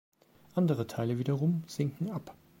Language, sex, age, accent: German, male, 40-49, Deutschland Deutsch